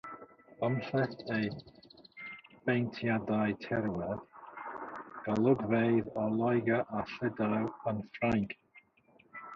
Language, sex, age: Welsh, male, 50-59